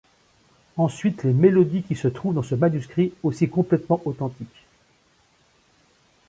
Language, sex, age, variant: French, male, 50-59, Français de métropole